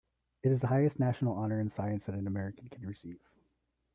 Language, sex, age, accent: English, male, 30-39, United States English